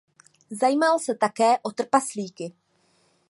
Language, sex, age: Czech, female, 30-39